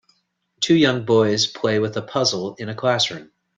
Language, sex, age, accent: English, male, 40-49, United States English